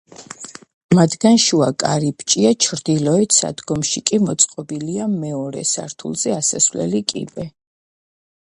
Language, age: Georgian, under 19